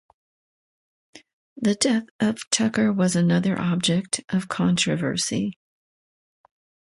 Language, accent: English, United States English